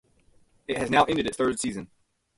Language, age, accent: English, 30-39, United States English